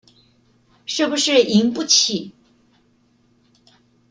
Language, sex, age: Chinese, female, 60-69